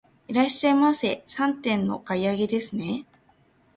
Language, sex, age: Japanese, female, 19-29